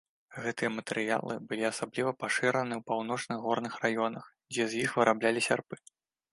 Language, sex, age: Belarusian, male, 19-29